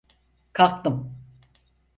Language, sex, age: Turkish, female, 80-89